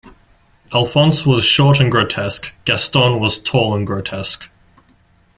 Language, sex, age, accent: English, male, under 19, Australian English